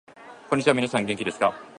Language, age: Japanese, under 19